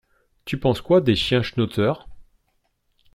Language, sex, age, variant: French, male, 40-49, Français de métropole